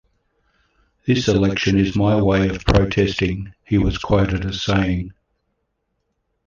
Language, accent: English, Australian English